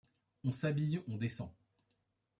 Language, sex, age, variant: French, male, 30-39, Français de métropole